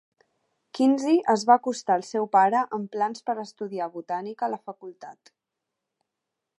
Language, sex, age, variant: Catalan, female, under 19, Central